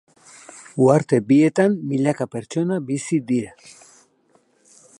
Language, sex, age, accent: Basque, male, 50-59, Mendebalekoa (Araba, Bizkaia, Gipuzkoako mendebaleko herri batzuk)